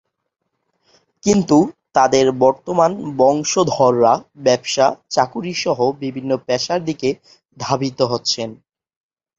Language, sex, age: Bengali, male, 19-29